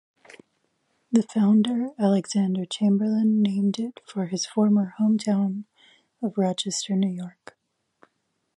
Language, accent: English, United States English